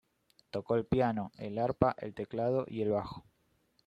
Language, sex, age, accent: Spanish, male, 19-29, Rioplatense: Argentina, Uruguay, este de Bolivia, Paraguay